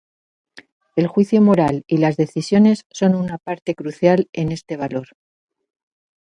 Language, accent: Spanish, España: Centro-Sur peninsular (Madrid, Toledo, Castilla-La Mancha)